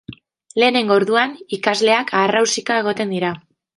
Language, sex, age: Basque, female, 19-29